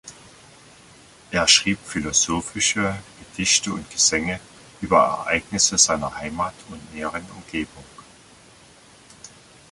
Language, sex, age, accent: German, male, 50-59, Deutschland Deutsch